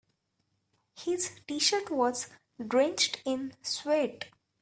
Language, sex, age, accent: English, female, 19-29, India and South Asia (India, Pakistan, Sri Lanka)